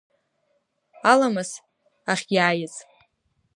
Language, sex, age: Abkhazian, female, under 19